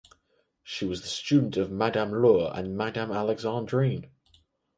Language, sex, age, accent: English, male, under 19, England English